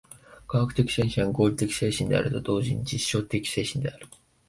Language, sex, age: Japanese, male, 19-29